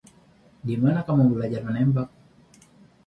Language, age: Indonesian, 19-29